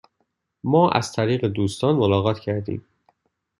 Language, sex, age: Persian, male, 19-29